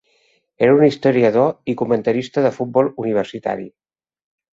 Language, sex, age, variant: Catalan, male, 50-59, Central